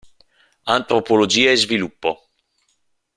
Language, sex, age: Italian, male, 30-39